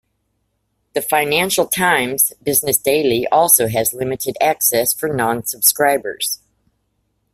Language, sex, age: English, female, 40-49